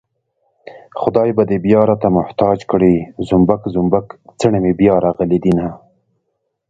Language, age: Pashto, 19-29